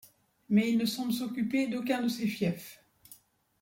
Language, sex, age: French, female, 50-59